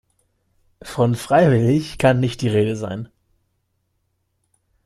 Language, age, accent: German, 19-29, Deutschland Deutsch